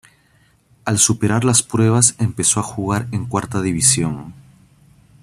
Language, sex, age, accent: Spanish, male, 30-39, Andino-Pacífico: Colombia, Perú, Ecuador, oeste de Bolivia y Venezuela andina